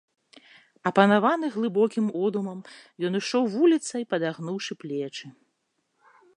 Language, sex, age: Belarusian, female, 30-39